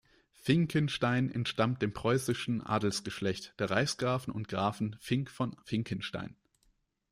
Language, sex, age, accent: German, male, 19-29, Deutschland Deutsch